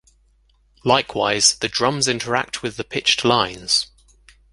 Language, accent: English, England English